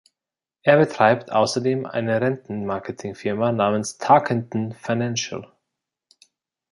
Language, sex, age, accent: German, male, 19-29, Deutschland Deutsch